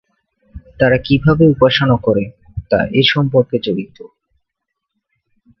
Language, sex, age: Bengali, male, 19-29